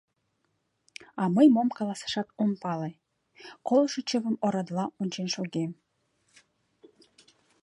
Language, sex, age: Mari, female, 19-29